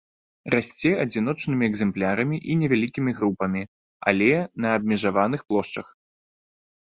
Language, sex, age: Belarusian, male, 19-29